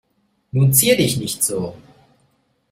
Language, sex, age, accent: German, male, 30-39, Deutschland Deutsch